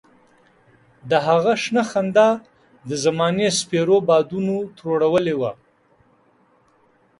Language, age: Pashto, 50-59